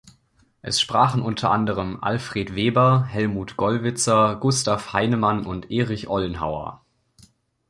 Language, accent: German, Deutschland Deutsch